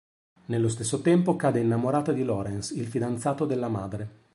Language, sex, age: Italian, male, 40-49